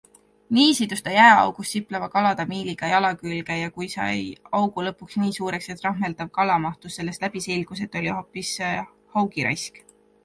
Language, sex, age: Estonian, female, 19-29